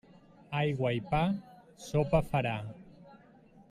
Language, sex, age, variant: Catalan, male, 30-39, Central